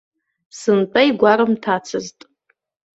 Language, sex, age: Abkhazian, female, 40-49